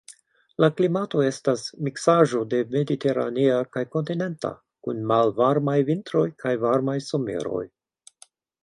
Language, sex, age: Esperanto, male, 70-79